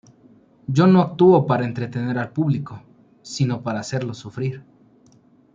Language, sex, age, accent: Spanish, male, 19-29, México